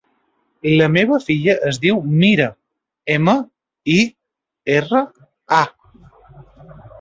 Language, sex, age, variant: Catalan, male, 30-39, Balear